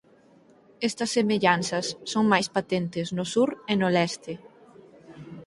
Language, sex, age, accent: Galician, female, 19-29, Atlántico (seseo e gheada)